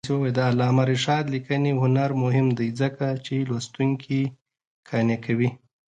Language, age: Pashto, 30-39